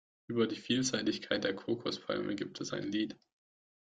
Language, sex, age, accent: German, male, 19-29, Deutschland Deutsch